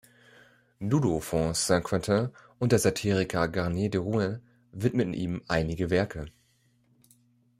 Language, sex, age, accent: German, male, 30-39, Deutschland Deutsch